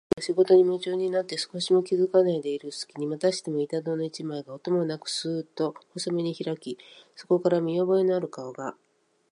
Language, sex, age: Japanese, female, 50-59